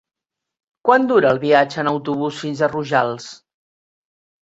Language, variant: Catalan, Central